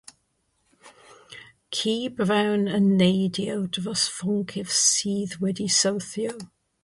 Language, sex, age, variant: Welsh, female, 60-69, South-Western Welsh